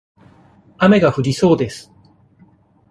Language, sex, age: Japanese, male, 40-49